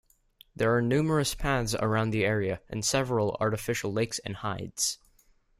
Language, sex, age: English, male, under 19